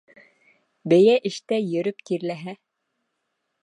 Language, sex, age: Bashkir, female, 19-29